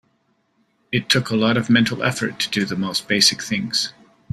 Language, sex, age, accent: English, male, 40-49, Canadian English